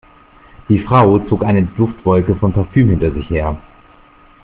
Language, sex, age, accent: German, male, 30-39, Deutschland Deutsch